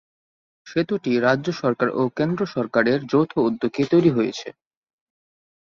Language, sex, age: Bengali, male, 19-29